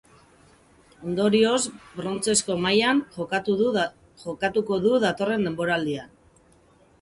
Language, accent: Basque, Mendebalekoa (Araba, Bizkaia, Gipuzkoako mendebaleko herri batzuk)